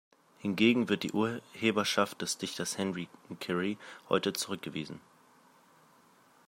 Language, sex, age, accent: German, male, 19-29, Deutschland Deutsch